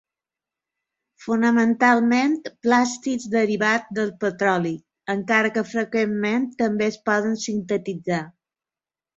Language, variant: Catalan, Balear